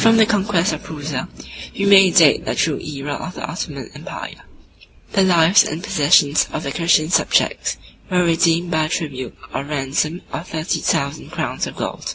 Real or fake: real